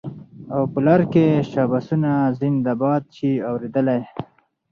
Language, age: Pashto, 19-29